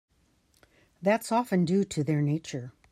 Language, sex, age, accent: English, female, 60-69, United States English